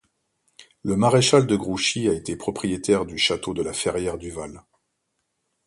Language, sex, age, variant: French, male, 40-49, Français de métropole